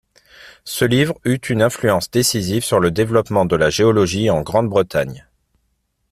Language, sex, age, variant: French, male, 30-39, Français de métropole